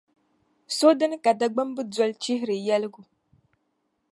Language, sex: Dagbani, female